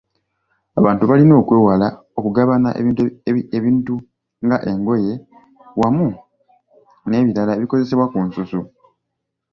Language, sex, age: Ganda, male, 19-29